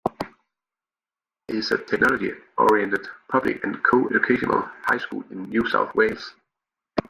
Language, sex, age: English, male, 40-49